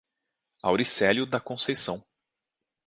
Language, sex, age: Portuguese, male, 30-39